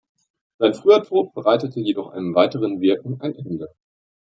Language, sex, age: German, male, 19-29